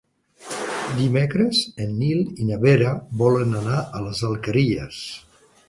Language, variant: Catalan, Septentrional